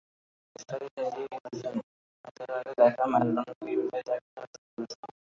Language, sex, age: Bengali, male, 19-29